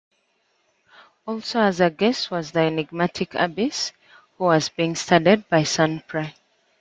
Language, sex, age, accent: English, female, 19-29, England English